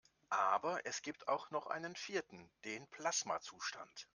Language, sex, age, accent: German, male, 60-69, Deutschland Deutsch